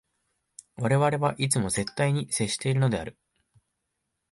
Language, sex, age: Japanese, male, 19-29